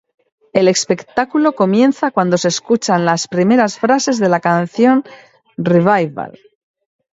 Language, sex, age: Spanish, female, 50-59